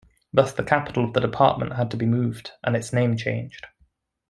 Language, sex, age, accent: English, male, 19-29, England English